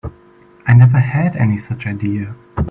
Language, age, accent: English, 19-29, United States English